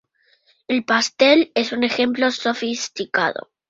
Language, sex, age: Spanish, female, 19-29